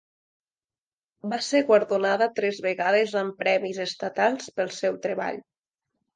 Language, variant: Catalan, Nord-Occidental